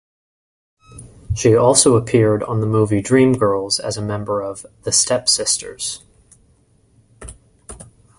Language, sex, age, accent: English, male, 19-29, United States English